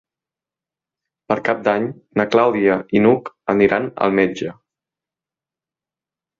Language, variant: Catalan, Central